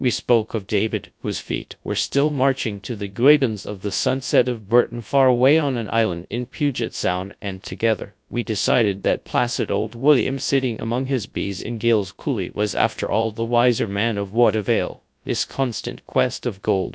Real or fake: fake